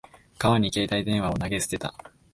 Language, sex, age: Japanese, male, 19-29